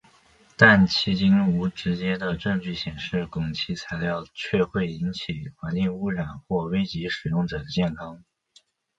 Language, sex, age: Chinese, male, under 19